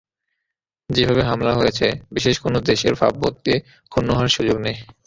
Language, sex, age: Bengali, male, 19-29